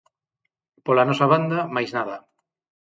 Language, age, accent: Galician, 50-59, Atlántico (seseo e gheada); Normativo (estándar)